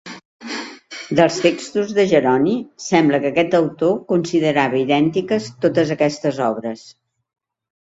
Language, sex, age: Catalan, female, 60-69